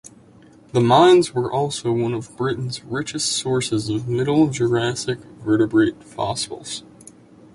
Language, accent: English, United States English